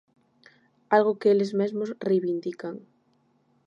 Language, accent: Galician, Oriental (común en zona oriental)